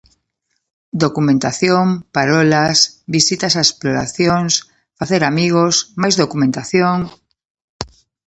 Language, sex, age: Galician, female, 50-59